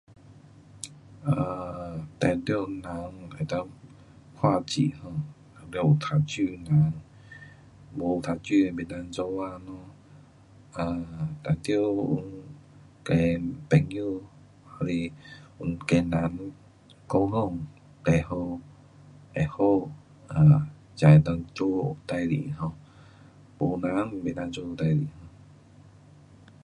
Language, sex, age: Pu-Xian Chinese, male, 40-49